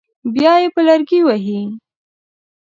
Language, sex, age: Pashto, female, under 19